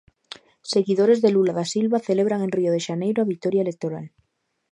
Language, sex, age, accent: Galician, female, 19-29, Normativo (estándar)